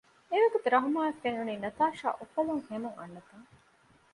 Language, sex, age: Divehi, female, 40-49